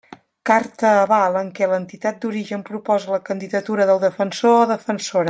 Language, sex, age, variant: Catalan, female, 50-59, Central